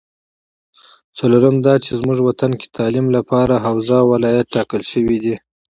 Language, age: Pashto, 30-39